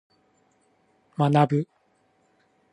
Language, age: Japanese, 40-49